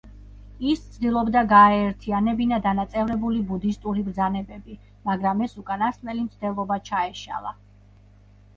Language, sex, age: Georgian, female, 40-49